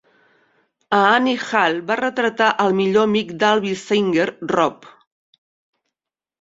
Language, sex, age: Catalan, female, 40-49